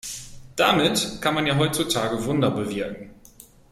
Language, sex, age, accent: German, male, 30-39, Deutschland Deutsch